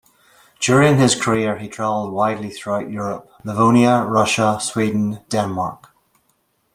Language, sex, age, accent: English, male, 40-49, Irish English